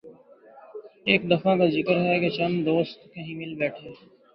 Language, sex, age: Urdu, male, 19-29